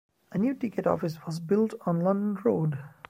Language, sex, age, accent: English, male, 19-29, India and South Asia (India, Pakistan, Sri Lanka)